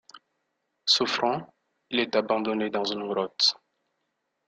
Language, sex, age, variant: French, male, 30-39, Français d'Afrique subsaharienne et des îles africaines